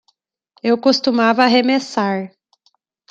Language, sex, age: Portuguese, female, 30-39